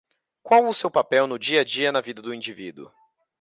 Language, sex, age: Portuguese, male, 19-29